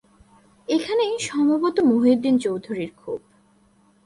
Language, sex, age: Bengali, female, 19-29